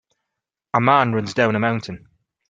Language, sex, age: English, male, 40-49